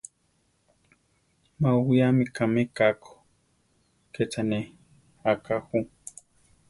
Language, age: Central Tarahumara, 19-29